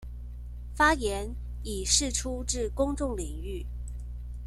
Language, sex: Chinese, female